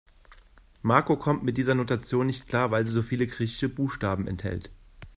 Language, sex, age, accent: German, male, 40-49, Deutschland Deutsch